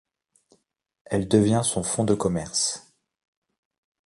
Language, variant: French, Français de métropole